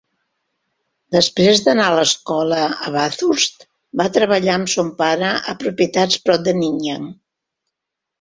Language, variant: Catalan, Central